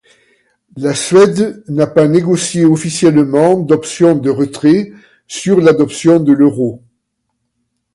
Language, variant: French, Français de métropole